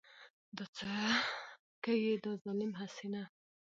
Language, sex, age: Pashto, female, 19-29